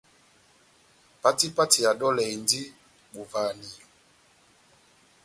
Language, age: Batanga, 50-59